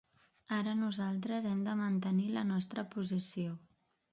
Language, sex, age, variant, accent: Catalan, female, 19-29, Central, central